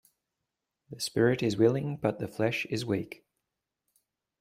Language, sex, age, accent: English, male, 40-49, Australian English